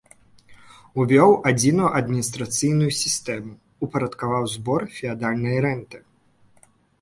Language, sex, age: Belarusian, male, 19-29